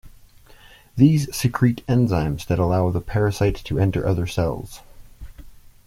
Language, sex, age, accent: English, male, 30-39, United States English